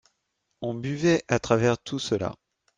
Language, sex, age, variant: French, male, 30-39, Français de métropole